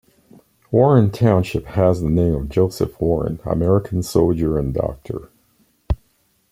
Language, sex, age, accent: English, male, 60-69, Canadian English